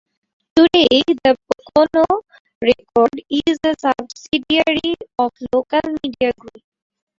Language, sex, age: English, female, 19-29